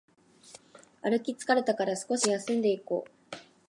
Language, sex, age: Japanese, female, 19-29